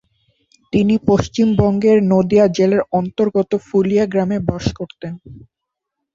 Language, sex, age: Bengali, male, 19-29